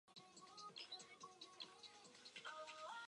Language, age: English, under 19